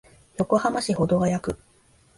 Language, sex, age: Japanese, female, 19-29